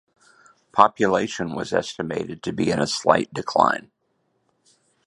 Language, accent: English, United States English